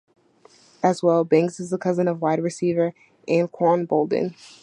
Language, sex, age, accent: English, female, 19-29, United States English